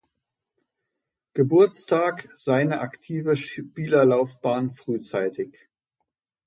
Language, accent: German, Deutschland Deutsch